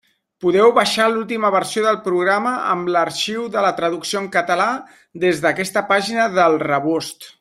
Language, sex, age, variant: Catalan, male, 30-39, Central